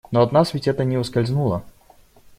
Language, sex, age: Russian, male, 19-29